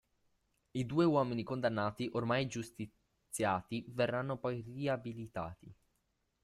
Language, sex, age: Italian, male, under 19